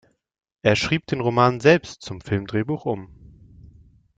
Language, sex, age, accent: German, male, 19-29, Deutschland Deutsch